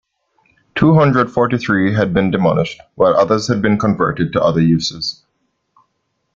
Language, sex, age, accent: English, male, 30-39, West Indies and Bermuda (Bahamas, Bermuda, Jamaica, Trinidad)